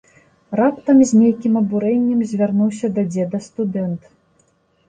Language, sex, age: Belarusian, female, 19-29